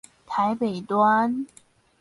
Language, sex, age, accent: Chinese, female, under 19, 出生地：新北市